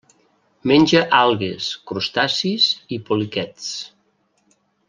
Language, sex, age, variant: Catalan, male, 60-69, Central